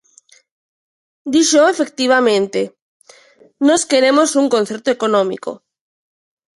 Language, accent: Galician, Neofalante